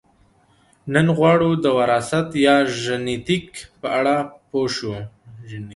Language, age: Pashto, 19-29